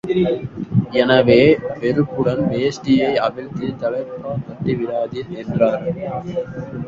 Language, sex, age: Tamil, male, 19-29